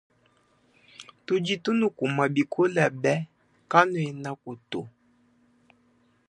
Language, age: Luba-Lulua, 19-29